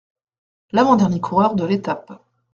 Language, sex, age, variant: French, female, 40-49, Français de métropole